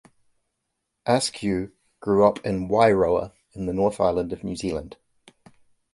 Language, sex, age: English, male, 50-59